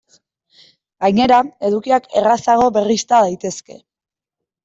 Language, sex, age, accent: Basque, female, 19-29, Mendebalekoa (Araba, Bizkaia, Gipuzkoako mendebaleko herri batzuk)